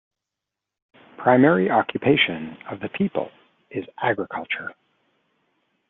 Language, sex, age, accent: English, male, 40-49, Canadian English